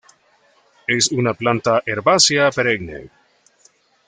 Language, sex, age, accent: Spanish, male, 30-39, América central